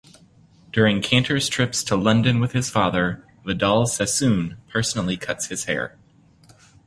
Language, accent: English, United States English